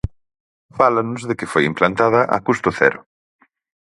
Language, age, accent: Galician, 40-49, Atlántico (seseo e gheada)